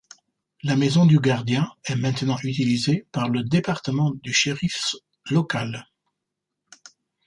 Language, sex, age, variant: French, male, 50-59, Français d'Europe